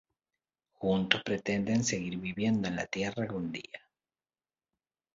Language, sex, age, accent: Spanish, male, 40-49, Rioplatense: Argentina, Uruguay, este de Bolivia, Paraguay